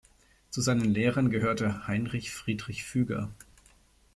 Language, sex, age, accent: German, male, 40-49, Deutschland Deutsch